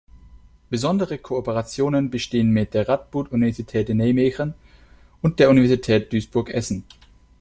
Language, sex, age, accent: German, male, 19-29, Deutschland Deutsch